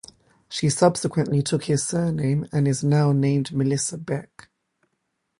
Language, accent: English, England English; London English